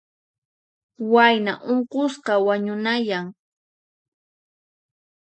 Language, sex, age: Puno Quechua, female, 19-29